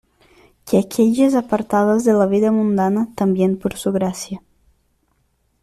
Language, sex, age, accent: Spanish, female, under 19, México